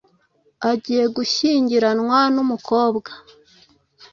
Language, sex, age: Kinyarwanda, female, 19-29